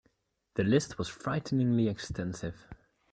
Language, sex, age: English, male, 19-29